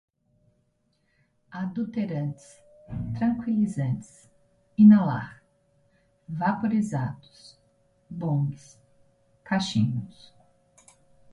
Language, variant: Portuguese, Portuguese (Brasil)